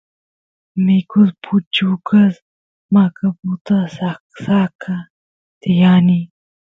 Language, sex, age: Santiago del Estero Quichua, female, 19-29